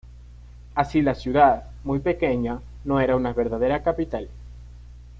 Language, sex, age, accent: Spanish, male, under 19, Andino-Pacífico: Colombia, Perú, Ecuador, oeste de Bolivia y Venezuela andina